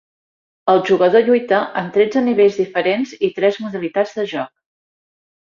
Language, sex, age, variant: Catalan, female, 50-59, Central